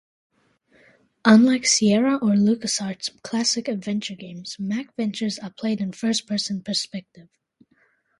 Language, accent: English, New Zealand English